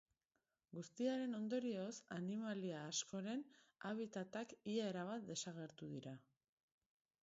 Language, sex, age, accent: Basque, female, 30-39, Erdialdekoa edo Nafarra (Gipuzkoa, Nafarroa)